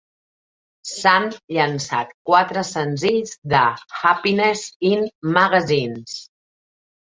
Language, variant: Catalan, Central